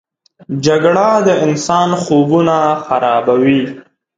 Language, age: Pashto, 19-29